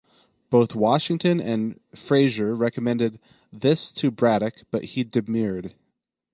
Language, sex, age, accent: English, male, 30-39, United States English